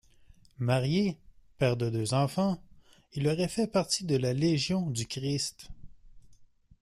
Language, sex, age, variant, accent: French, male, 19-29, Français d'Amérique du Nord, Français du Canada